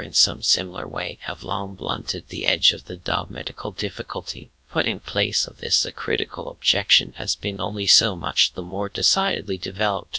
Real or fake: fake